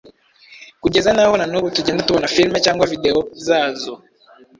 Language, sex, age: Kinyarwanda, male, 19-29